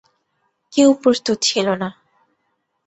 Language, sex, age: Bengali, female, 19-29